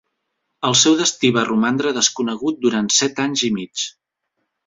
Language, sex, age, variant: Catalan, male, 30-39, Central